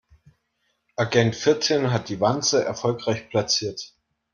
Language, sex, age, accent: German, male, 30-39, Deutschland Deutsch